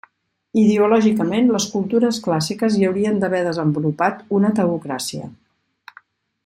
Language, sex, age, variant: Catalan, female, 50-59, Central